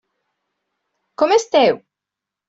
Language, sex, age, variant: Catalan, female, 40-49, Septentrional